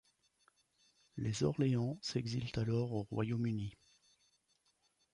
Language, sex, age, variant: French, male, 50-59, Français de métropole